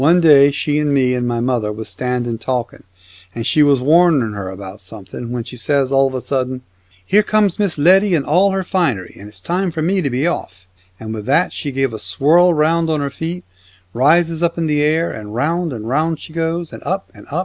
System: none